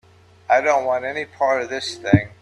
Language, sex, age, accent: English, male, 50-59, United States English